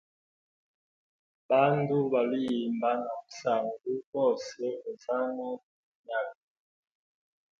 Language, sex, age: Hemba, male, 40-49